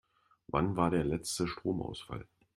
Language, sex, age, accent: German, male, 50-59, Deutschland Deutsch